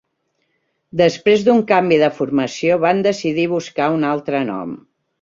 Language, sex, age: Catalan, female, 50-59